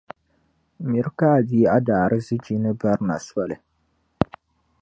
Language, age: Dagbani, 19-29